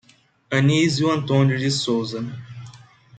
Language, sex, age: Portuguese, male, 30-39